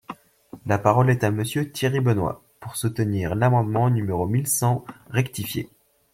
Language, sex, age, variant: French, male, 19-29, Français de métropole